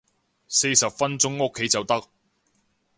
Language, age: Cantonese, 40-49